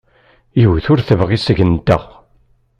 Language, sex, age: Kabyle, male, 40-49